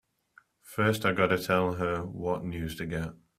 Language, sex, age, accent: English, male, 19-29, England English